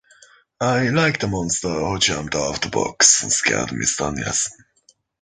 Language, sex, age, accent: English, male, under 19, England English